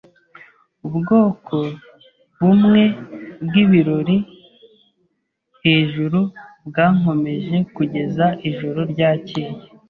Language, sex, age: Kinyarwanda, male, 30-39